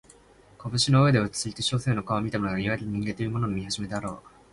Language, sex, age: Japanese, male, 19-29